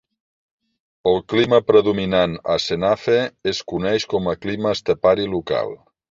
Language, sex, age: Catalan, male, 50-59